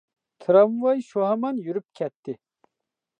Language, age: Uyghur, 40-49